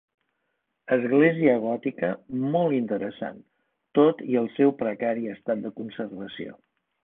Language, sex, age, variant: Catalan, male, 60-69, Central